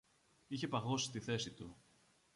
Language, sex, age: Greek, male, 30-39